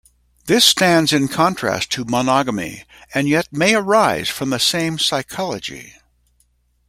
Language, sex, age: English, male, 60-69